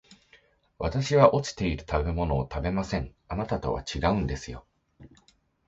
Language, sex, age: Japanese, male, 19-29